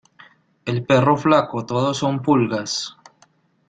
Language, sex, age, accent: Spanish, male, 30-39, Caribe: Cuba, Venezuela, Puerto Rico, República Dominicana, Panamá, Colombia caribeña, México caribeño, Costa del golfo de México